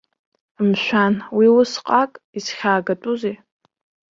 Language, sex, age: Abkhazian, male, under 19